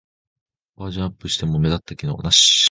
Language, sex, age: Japanese, male, under 19